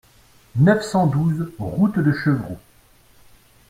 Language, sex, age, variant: French, male, 40-49, Français de métropole